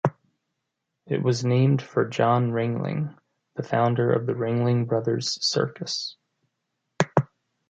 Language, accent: English, United States English